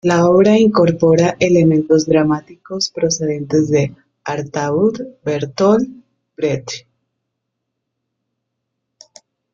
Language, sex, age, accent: Spanish, female, 30-39, Caribe: Cuba, Venezuela, Puerto Rico, República Dominicana, Panamá, Colombia caribeña, México caribeño, Costa del golfo de México